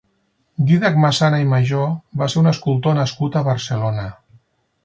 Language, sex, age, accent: Catalan, male, 50-59, Lleidatà